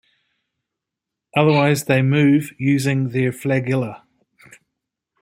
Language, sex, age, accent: English, male, 50-59, New Zealand English